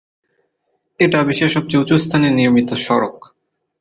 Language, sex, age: Bengali, male, under 19